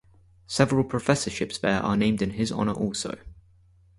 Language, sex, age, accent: English, male, 19-29, England English